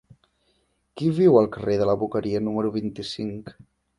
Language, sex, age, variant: Catalan, male, 19-29, Central